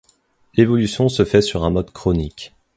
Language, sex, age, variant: French, male, 19-29, Français de métropole